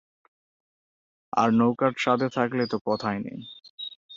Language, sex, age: Bengali, male, under 19